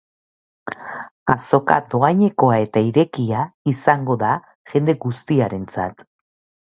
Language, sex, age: Basque, female, 40-49